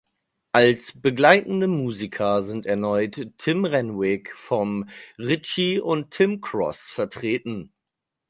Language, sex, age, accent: German, male, 30-39, Deutschland Deutsch